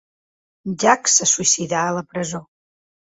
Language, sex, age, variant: Catalan, female, 19-29, Central